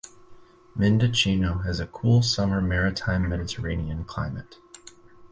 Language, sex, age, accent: English, male, 30-39, United States English